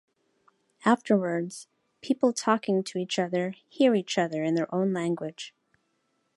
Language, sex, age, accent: English, female, 40-49, United States English